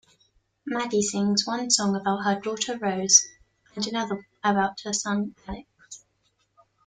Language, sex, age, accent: English, female, under 19, England English